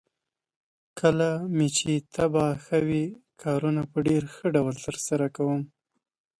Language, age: Pashto, 30-39